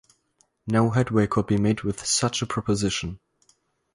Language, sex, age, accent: English, male, under 19, German English